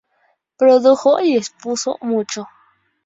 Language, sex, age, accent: Spanish, female, 19-29, México